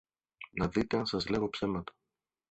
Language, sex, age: Greek, male, 30-39